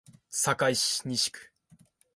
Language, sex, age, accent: Japanese, male, 19-29, 標準語